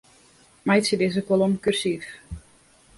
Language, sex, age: Western Frisian, female, 19-29